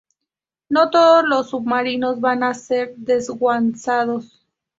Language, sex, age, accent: Spanish, female, 30-39, México